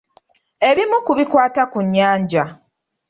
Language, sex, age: Ganda, female, 30-39